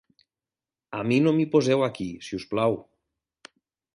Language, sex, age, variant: Catalan, male, 30-39, Nord-Occidental